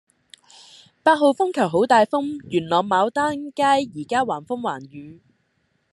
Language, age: Cantonese, 19-29